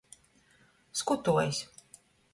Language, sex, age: Latgalian, female, 40-49